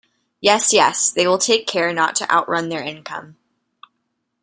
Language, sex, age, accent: English, female, 19-29, United States English